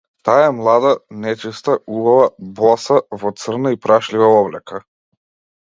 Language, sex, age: Macedonian, male, 19-29